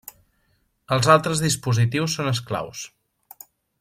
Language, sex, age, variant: Catalan, male, 19-29, Central